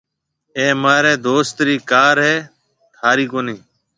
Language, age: Marwari (Pakistan), 40-49